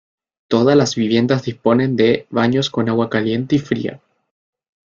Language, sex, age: Spanish, male, 19-29